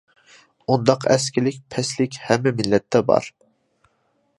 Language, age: Uyghur, 19-29